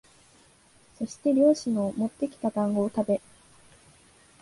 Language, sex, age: Japanese, female, 19-29